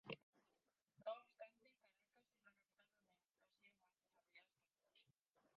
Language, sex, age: Spanish, female, 19-29